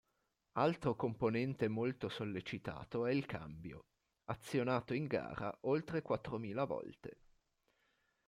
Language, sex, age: Italian, male, 19-29